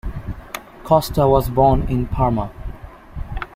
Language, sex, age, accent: English, male, under 19, United States English